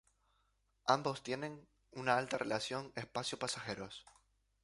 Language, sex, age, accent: Spanish, male, 19-29, España: Islas Canarias